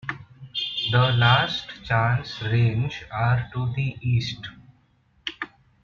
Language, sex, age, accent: English, male, 19-29, India and South Asia (India, Pakistan, Sri Lanka)